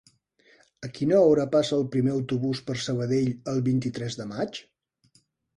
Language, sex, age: Catalan, male, 50-59